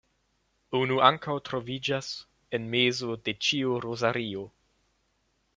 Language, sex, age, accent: Esperanto, male, 19-29, Internacia